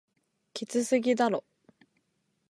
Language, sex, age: Japanese, female, 19-29